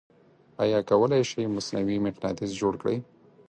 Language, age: Pashto, 19-29